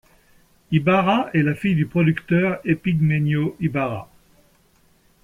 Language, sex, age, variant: French, male, 60-69, Français de métropole